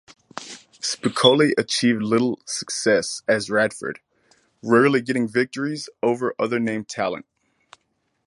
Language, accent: English, United States English